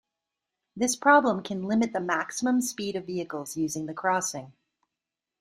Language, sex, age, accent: English, female, 40-49, United States English